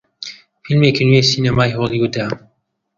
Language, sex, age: Central Kurdish, male, under 19